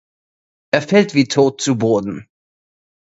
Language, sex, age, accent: German, male, 30-39, Österreichisches Deutsch